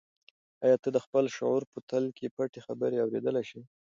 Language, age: Pashto, 19-29